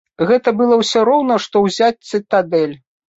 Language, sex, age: Belarusian, female, 40-49